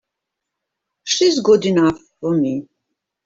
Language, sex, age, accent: English, female, 50-59, Australian English